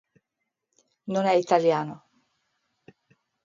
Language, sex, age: Italian, female, 60-69